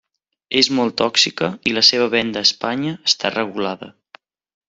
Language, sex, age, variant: Catalan, male, 19-29, Central